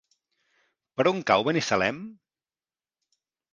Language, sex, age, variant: Catalan, male, 40-49, Central